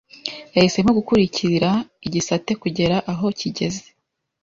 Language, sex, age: Kinyarwanda, male, 40-49